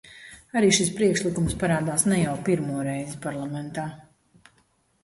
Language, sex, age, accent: Latvian, female, 40-49, bez akcenta